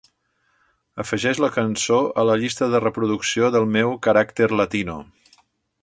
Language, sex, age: Catalan, male, 50-59